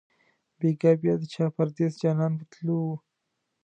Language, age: Pashto, 19-29